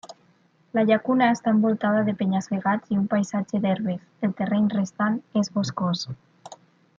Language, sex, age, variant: Catalan, female, 30-39, Nord-Occidental